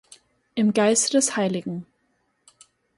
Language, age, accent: German, 19-29, Österreichisches Deutsch